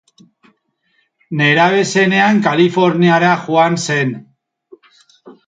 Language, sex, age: Basque, male, 40-49